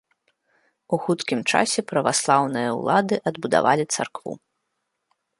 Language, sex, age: Belarusian, female, 30-39